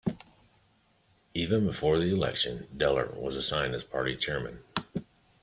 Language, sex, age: English, male, 50-59